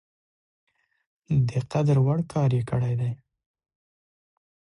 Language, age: Pashto, 19-29